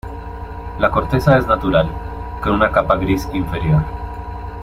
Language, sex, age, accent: Spanish, male, 30-39, Andino-Pacífico: Colombia, Perú, Ecuador, oeste de Bolivia y Venezuela andina